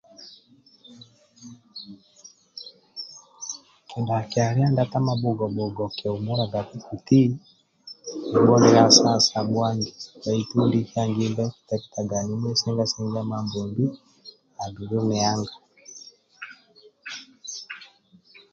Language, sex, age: Amba (Uganda), male, 50-59